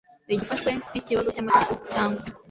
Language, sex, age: Kinyarwanda, female, 19-29